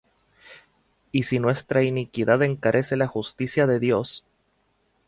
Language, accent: Spanish, Chileno: Chile, Cuyo